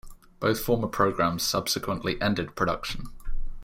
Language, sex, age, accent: English, male, 19-29, England English